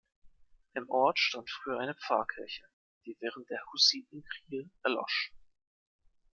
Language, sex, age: German, male, 19-29